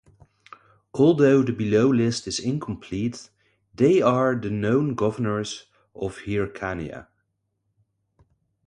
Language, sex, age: English, male, 30-39